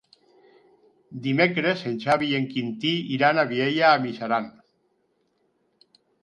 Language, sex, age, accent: Catalan, male, 60-69, valencià